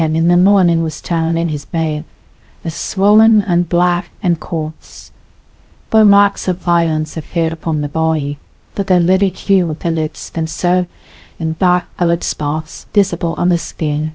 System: TTS, VITS